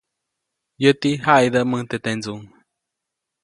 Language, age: Copainalá Zoque, 19-29